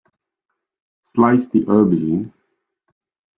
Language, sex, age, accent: English, male, 19-29, England English